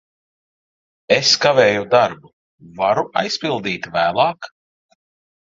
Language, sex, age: Latvian, male, 40-49